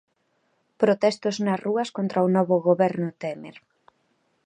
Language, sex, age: Galician, female, 30-39